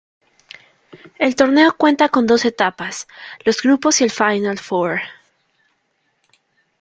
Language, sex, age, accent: Spanish, female, 19-29, Andino-Pacífico: Colombia, Perú, Ecuador, oeste de Bolivia y Venezuela andina